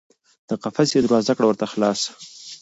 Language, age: Pashto, 19-29